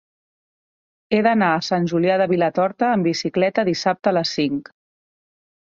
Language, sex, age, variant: Catalan, male, 30-39, Central